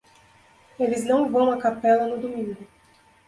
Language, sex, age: Portuguese, female, 30-39